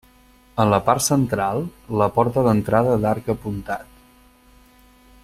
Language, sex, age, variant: Catalan, male, 40-49, Central